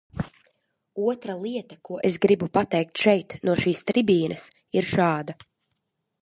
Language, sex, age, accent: Latvian, female, 19-29, Riga